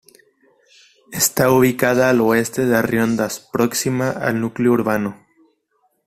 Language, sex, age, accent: Spanish, male, 19-29, México